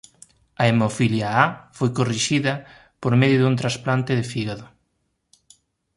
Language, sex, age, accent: Galician, male, 19-29, Oriental (común en zona oriental)